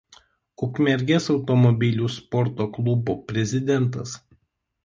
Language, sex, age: Lithuanian, male, 19-29